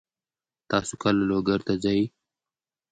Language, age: Pashto, 19-29